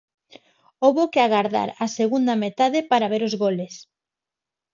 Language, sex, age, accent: Galician, female, 30-39, Neofalante